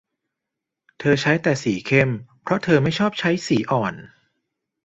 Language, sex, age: Thai, male, 30-39